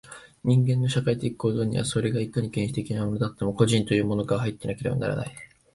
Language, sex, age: Japanese, male, 19-29